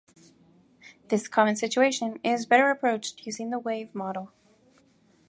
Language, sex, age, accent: English, female, 40-49, United States English